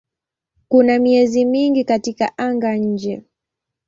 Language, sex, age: Swahili, female, 19-29